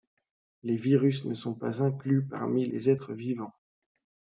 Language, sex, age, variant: French, male, 30-39, Français de métropole